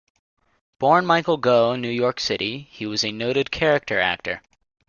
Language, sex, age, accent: English, male, under 19, United States English